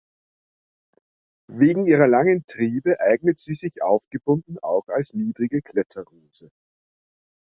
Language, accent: German, Österreichisches Deutsch